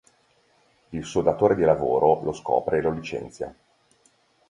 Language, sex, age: Italian, male, 30-39